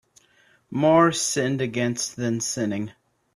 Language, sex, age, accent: English, male, 19-29, United States English